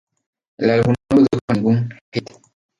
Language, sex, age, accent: Spanish, male, 19-29, México